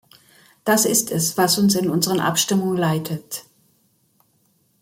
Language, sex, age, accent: German, female, 60-69, Deutschland Deutsch